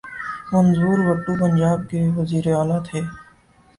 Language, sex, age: Urdu, male, 19-29